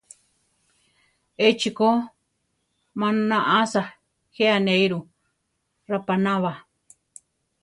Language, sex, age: Central Tarahumara, female, 50-59